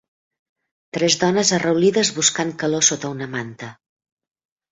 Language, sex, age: Catalan, female, 60-69